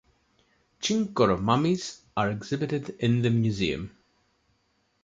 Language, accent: English, England English